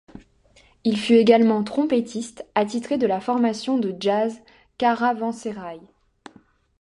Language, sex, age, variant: French, female, 19-29, Français de métropole